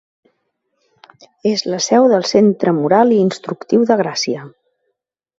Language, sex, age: Catalan, female, 40-49